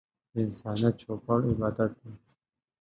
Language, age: Pashto, 19-29